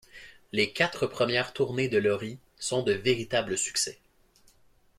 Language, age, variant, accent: French, 19-29, Français d'Amérique du Nord, Français du Canada